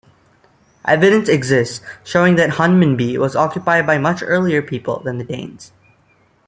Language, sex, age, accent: English, male, under 19, United States English